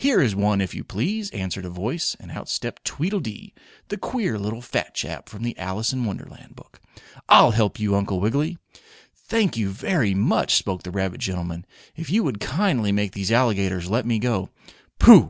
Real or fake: real